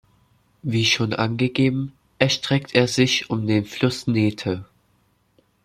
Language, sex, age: German, male, under 19